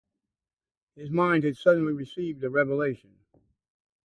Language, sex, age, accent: English, male, 60-69, United States English